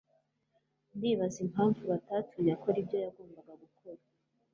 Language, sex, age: Kinyarwanda, female, 19-29